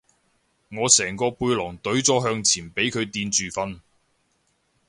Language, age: Cantonese, 40-49